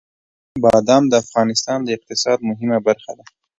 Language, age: Pashto, 19-29